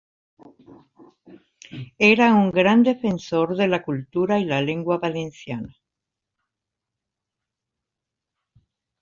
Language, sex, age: Spanish, female, 50-59